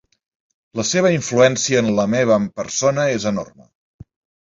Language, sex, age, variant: Catalan, male, 19-29, Central